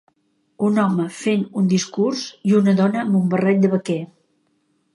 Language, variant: Catalan, Central